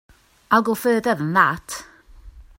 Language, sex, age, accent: English, female, 30-39, England English